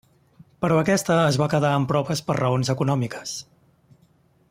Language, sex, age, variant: Catalan, male, 30-39, Central